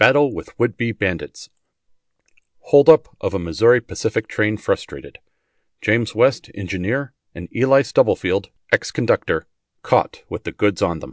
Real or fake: real